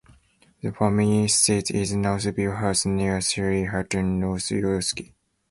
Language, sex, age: English, male, 19-29